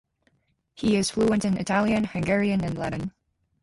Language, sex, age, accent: English, female, 19-29, United States English